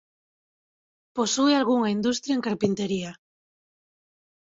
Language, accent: Galician, Oriental (común en zona oriental)